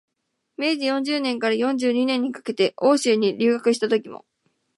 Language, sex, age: Japanese, female, 19-29